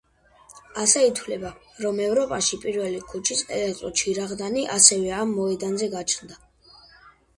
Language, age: Georgian, under 19